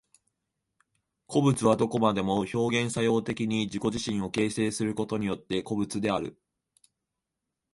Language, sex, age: Japanese, male, 19-29